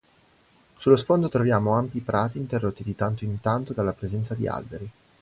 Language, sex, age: Italian, male, 19-29